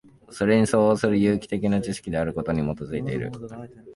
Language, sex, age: Japanese, male, 19-29